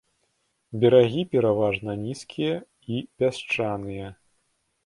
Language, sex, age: Belarusian, male, 40-49